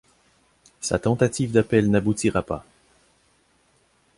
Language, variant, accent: French, Français d'Amérique du Nord, Français du Canada